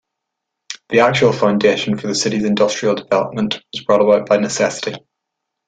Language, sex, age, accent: English, male, 19-29, Irish English